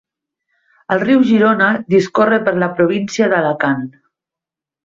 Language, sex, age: Catalan, female, 40-49